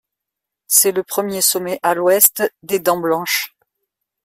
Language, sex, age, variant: French, female, 50-59, Français de métropole